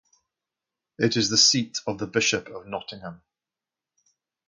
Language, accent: English, Welsh English